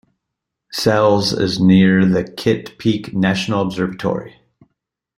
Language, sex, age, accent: English, male, 30-39, United States English